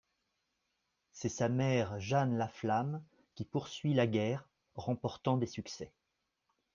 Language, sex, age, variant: French, male, 40-49, Français de métropole